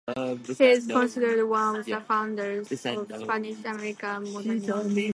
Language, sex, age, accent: English, female, under 19, United States English